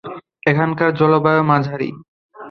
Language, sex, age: Bengali, male, under 19